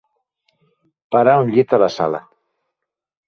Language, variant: Catalan, Septentrional